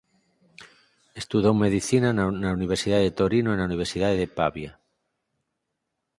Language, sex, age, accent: Galician, male, 50-59, Central (gheada)